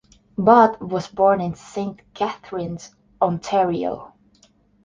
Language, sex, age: English, female, 19-29